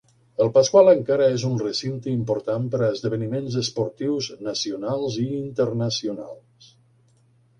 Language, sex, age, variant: Catalan, male, 50-59, Nord-Occidental